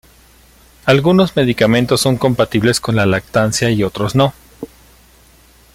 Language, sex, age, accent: Spanish, male, 40-49, México